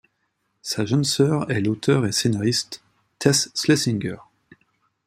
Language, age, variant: French, 30-39, Français de métropole